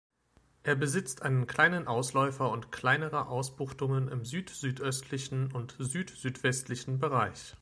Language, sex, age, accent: German, male, 30-39, Deutschland Deutsch